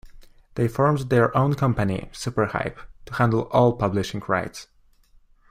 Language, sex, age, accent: English, male, under 19, United States English